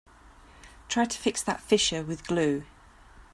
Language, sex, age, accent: English, female, 40-49, England English